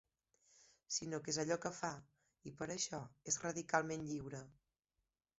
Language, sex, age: Catalan, female, 40-49